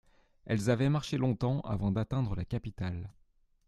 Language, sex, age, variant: French, male, 30-39, Français de métropole